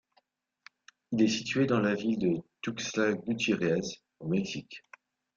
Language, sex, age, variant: French, male, 50-59, Français de métropole